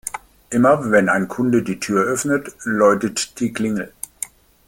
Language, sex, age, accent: German, male, 50-59, Deutschland Deutsch